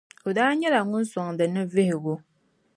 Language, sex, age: Dagbani, female, 19-29